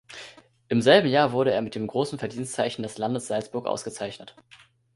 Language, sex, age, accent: German, male, 19-29, Deutschland Deutsch